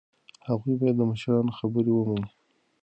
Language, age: Pashto, 30-39